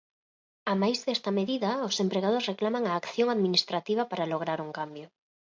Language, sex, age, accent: Galician, female, 19-29, Normativo (estándar)